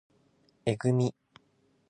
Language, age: Japanese, 19-29